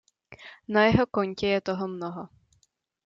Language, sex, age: Czech, female, under 19